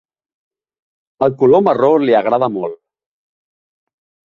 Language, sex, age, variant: Catalan, male, 30-39, Central